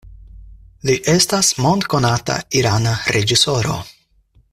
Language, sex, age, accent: Esperanto, male, 19-29, Internacia